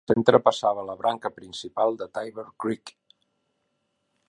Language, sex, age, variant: Catalan, male, 60-69, Central